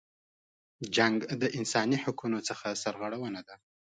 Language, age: Pashto, 30-39